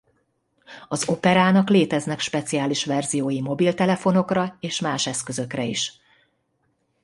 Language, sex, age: Hungarian, female, 50-59